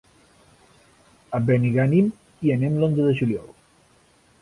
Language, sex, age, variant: Catalan, male, 50-59, Central